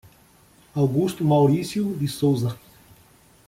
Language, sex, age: Portuguese, male, 40-49